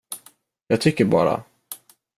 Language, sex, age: Swedish, male, under 19